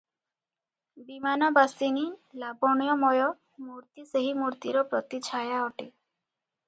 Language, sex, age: Odia, female, 19-29